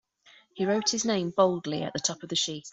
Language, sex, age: English, female, 30-39